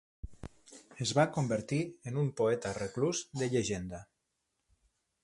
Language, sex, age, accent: Catalan, male, 40-49, central; septentrional